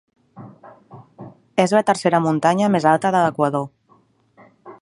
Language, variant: Catalan, Nord-Occidental